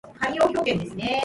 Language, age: English, 30-39